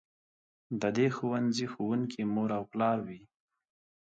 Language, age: Pashto, 30-39